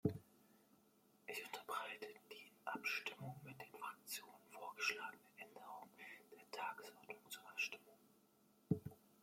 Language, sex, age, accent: German, male, 30-39, Deutschland Deutsch